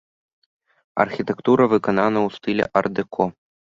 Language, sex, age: Belarusian, male, under 19